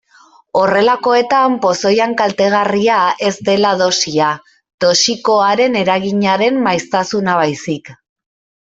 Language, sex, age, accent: Basque, female, 30-39, Mendebalekoa (Araba, Bizkaia, Gipuzkoako mendebaleko herri batzuk)